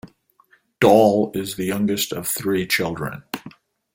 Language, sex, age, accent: English, male, 60-69, United States English